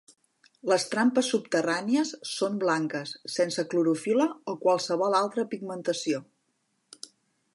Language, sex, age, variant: Catalan, female, 40-49, Central